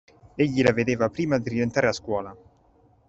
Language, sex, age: Italian, male, 30-39